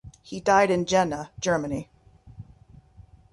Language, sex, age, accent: English, female, 30-39, United States English